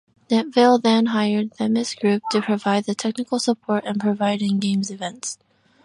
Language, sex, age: English, female, 19-29